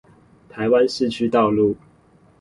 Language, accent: Chinese, 出生地：新北市